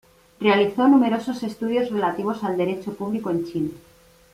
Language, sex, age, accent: Spanish, female, 50-59, España: Centro-Sur peninsular (Madrid, Toledo, Castilla-La Mancha)